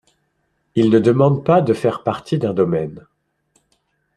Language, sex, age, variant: French, male, 40-49, Français de métropole